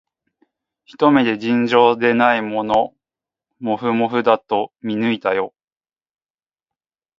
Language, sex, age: Japanese, male, 30-39